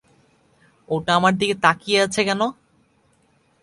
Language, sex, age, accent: Bengali, male, under 19, প্রমিত